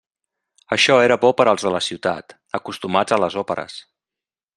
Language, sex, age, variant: Catalan, male, 40-49, Central